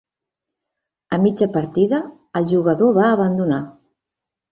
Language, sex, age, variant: Catalan, female, 50-59, Central